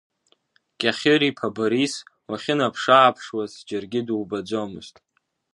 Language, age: Abkhazian, under 19